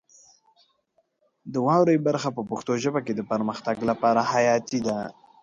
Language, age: Pashto, 19-29